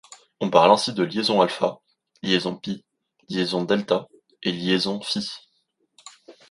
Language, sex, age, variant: French, male, 19-29, Français de métropole